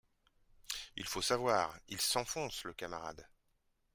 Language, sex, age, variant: French, male, 40-49, Français de métropole